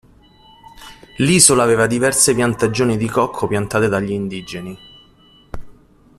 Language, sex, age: Italian, male, 40-49